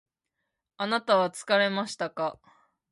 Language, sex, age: Japanese, female, 19-29